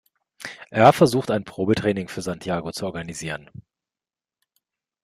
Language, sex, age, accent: German, male, 40-49, Deutschland Deutsch